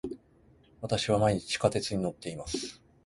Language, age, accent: Japanese, 30-39, 関西